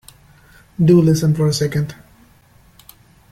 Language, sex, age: English, male, 19-29